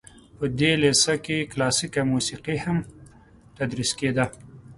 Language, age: Pashto, 30-39